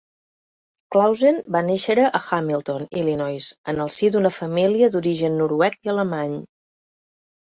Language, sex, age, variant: Catalan, female, 50-59, Central